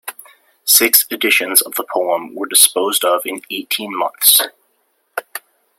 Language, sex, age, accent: English, male, 19-29, United States English